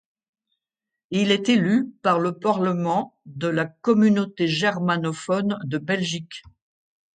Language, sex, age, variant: French, female, 60-69, Français de métropole